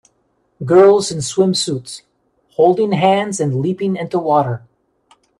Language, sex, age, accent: English, male, 50-59, United States English